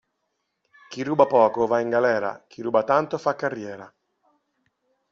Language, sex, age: Italian, male, 40-49